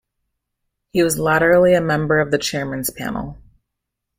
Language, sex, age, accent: English, female, 19-29, United States English